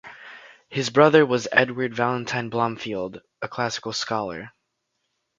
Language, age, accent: English, under 19, United States English